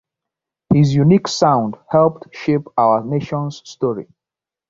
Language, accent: English, Southern African (South Africa, Zimbabwe, Namibia)